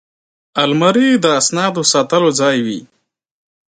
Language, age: Pashto, 19-29